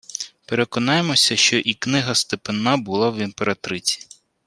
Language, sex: Ukrainian, male